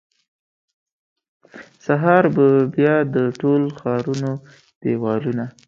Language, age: Pashto, 19-29